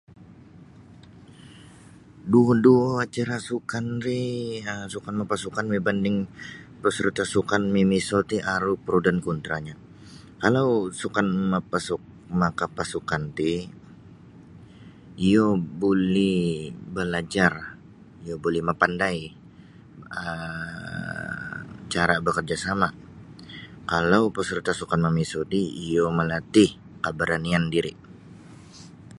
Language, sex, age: Sabah Bisaya, male, 19-29